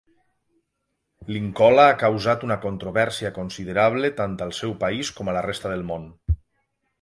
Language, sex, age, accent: Catalan, male, 40-49, valencià